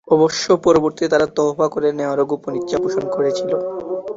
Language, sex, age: Bengali, male, 19-29